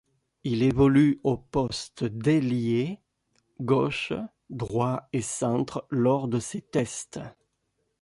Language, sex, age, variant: French, male, 50-59, Français de métropole